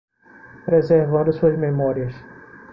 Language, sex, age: Portuguese, male, 30-39